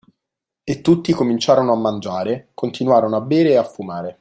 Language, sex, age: Italian, male, 19-29